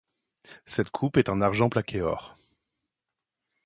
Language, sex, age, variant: French, male, 40-49, Français de métropole